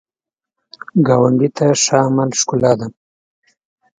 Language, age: Pashto, 30-39